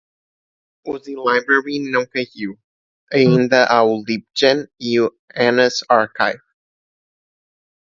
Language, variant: Portuguese, Portuguese (Portugal)